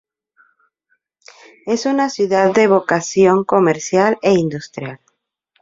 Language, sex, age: Spanish, female, 40-49